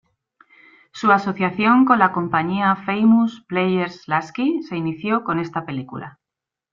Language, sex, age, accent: Spanish, female, 40-49, España: Centro-Sur peninsular (Madrid, Toledo, Castilla-La Mancha)